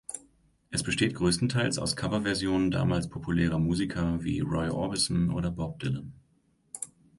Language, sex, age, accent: German, male, 19-29, Deutschland Deutsch